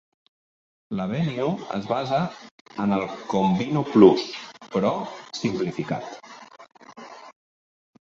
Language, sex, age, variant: Catalan, male, 50-59, Central